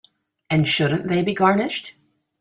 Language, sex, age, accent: English, female, 40-49, United States English